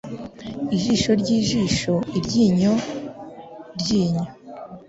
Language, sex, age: Kinyarwanda, female, under 19